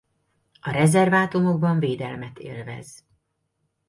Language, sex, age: Hungarian, female, 40-49